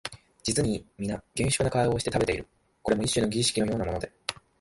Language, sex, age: Japanese, male, 19-29